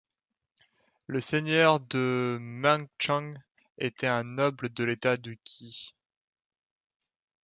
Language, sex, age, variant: French, male, 19-29, Français de métropole